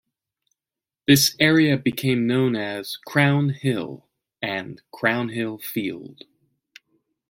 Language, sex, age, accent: English, male, 40-49, United States English